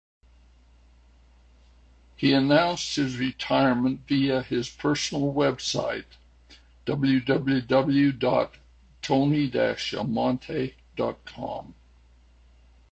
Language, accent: English, United States English